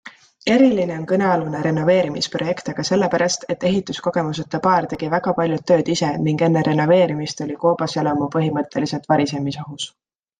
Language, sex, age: Estonian, female, 19-29